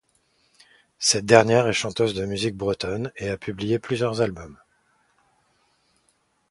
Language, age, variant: French, 40-49, Français de métropole